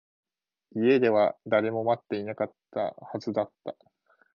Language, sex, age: Japanese, male, 19-29